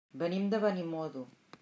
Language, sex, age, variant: Catalan, female, 50-59, Central